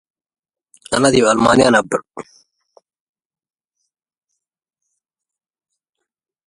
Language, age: English, 30-39